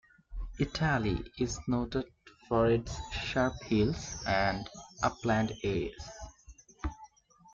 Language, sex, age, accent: English, male, 19-29, India and South Asia (India, Pakistan, Sri Lanka)